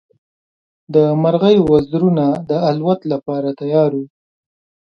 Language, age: Pashto, 30-39